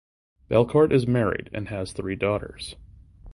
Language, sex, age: English, male, 19-29